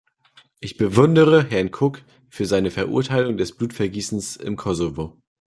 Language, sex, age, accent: German, male, 19-29, Deutschland Deutsch